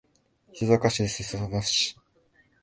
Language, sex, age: Japanese, male, 19-29